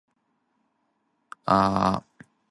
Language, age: Cantonese, 19-29